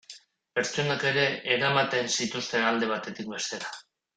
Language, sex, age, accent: Basque, male, 40-49, Mendebalekoa (Araba, Bizkaia, Gipuzkoako mendebaleko herri batzuk)